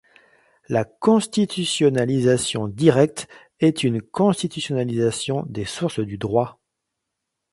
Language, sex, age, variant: French, male, 40-49, Français de métropole